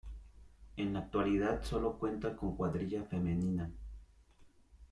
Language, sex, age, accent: Spanish, male, 30-39, México